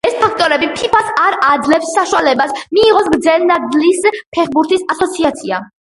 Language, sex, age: Georgian, female, under 19